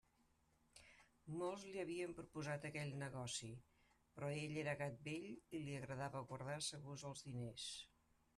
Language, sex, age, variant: Catalan, female, 60-69, Central